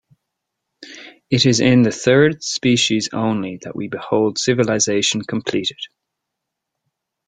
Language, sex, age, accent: English, male, 19-29, Irish English